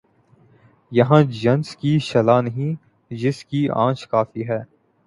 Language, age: Urdu, 19-29